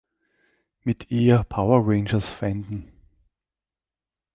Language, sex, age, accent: German, male, 40-49, Österreichisches Deutsch